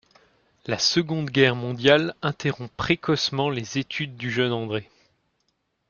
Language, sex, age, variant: French, male, 19-29, Français de métropole